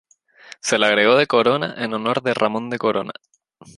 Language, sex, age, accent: Spanish, male, 19-29, España: Islas Canarias